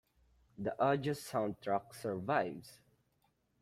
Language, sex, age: English, male, 19-29